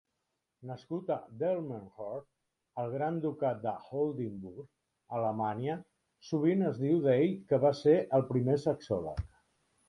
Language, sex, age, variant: Catalan, male, 50-59, Central